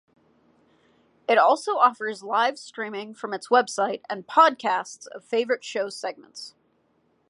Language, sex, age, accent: English, female, 19-29, United States English